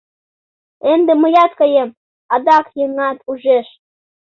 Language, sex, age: Mari, male, under 19